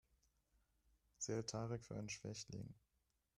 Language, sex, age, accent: German, male, 19-29, Deutschland Deutsch